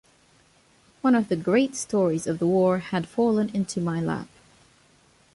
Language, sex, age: English, female, under 19